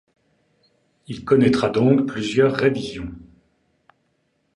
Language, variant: French, Français de métropole